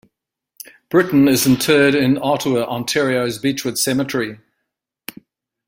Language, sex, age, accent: English, male, 60-69, England English